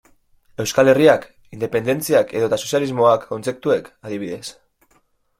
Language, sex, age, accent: Basque, male, 19-29, Mendebalekoa (Araba, Bizkaia, Gipuzkoako mendebaleko herri batzuk)